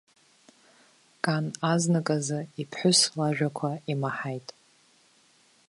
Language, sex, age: Abkhazian, female, 19-29